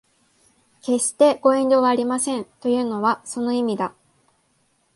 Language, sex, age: Japanese, female, 19-29